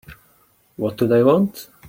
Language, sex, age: English, male, 30-39